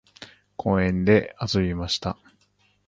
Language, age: Japanese, 50-59